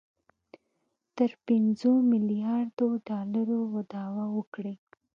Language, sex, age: Pashto, female, 19-29